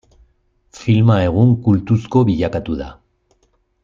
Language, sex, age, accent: Basque, male, 40-49, Erdialdekoa edo Nafarra (Gipuzkoa, Nafarroa)